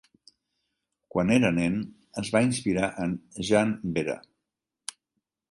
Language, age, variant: Catalan, 70-79, Central